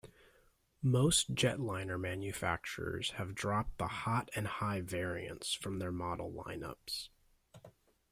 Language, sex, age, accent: English, male, 19-29, United States English